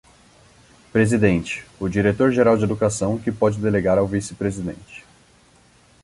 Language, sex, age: Portuguese, male, 19-29